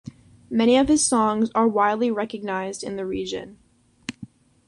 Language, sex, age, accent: English, female, under 19, United States English